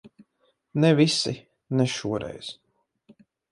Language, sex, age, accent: Latvian, male, 30-39, Rigas